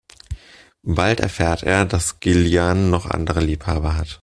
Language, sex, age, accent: German, male, 19-29, Deutschland Deutsch